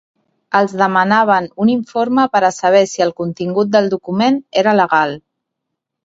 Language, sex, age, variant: Catalan, female, 40-49, Central